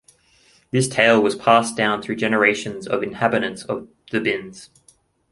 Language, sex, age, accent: English, male, 19-29, Australian English